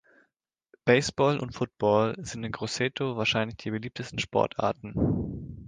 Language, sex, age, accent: German, male, 19-29, Deutschland Deutsch